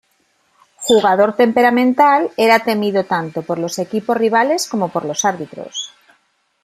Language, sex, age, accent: Spanish, female, 40-49, España: Norte peninsular (Asturias, Castilla y León, Cantabria, País Vasco, Navarra, Aragón, La Rioja, Guadalajara, Cuenca)